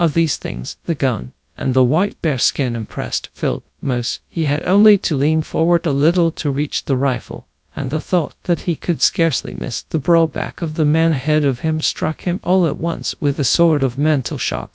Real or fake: fake